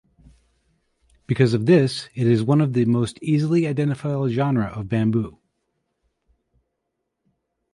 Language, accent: English, United States English